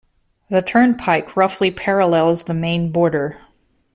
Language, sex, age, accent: English, female, 50-59, United States English